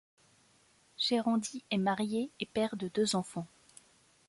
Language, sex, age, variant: French, female, 19-29, Français de métropole